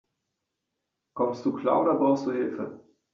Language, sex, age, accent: German, male, 30-39, Deutschland Deutsch